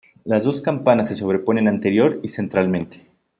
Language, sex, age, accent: Spanish, male, under 19, México